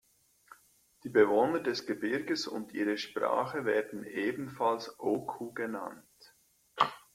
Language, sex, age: German, male, 40-49